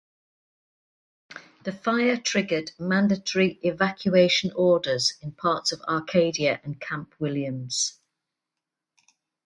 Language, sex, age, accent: English, female, 60-69, England English